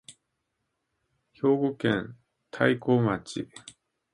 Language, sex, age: Japanese, male, 50-59